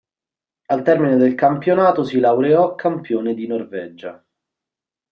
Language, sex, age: Italian, male, 30-39